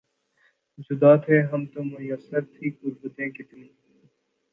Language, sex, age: Urdu, male, 19-29